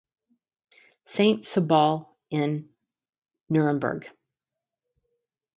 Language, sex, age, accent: English, female, 50-59, United States English; Midwestern